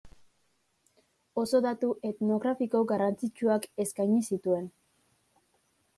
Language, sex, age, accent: Basque, female, under 19, Mendebalekoa (Araba, Bizkaia, Gipuzkoako mendebaleko herri batzuk)